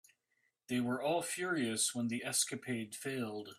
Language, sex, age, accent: English, male, 40-49, Canadian English